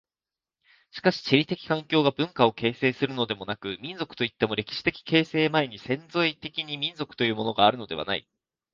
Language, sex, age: Japanese, male, 19-29